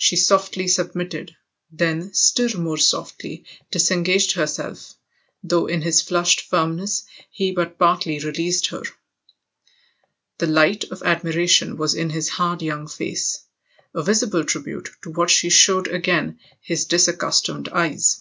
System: none